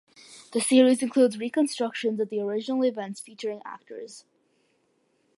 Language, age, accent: English, under 19, United States English